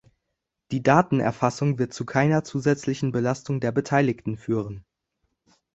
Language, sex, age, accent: German, male, under 19, Deutschland Deutsch